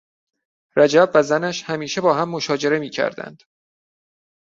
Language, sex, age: Persian, male, 40-49